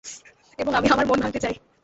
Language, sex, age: Bengali, male, 19-29